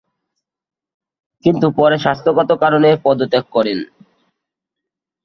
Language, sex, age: Bengali, male, under 19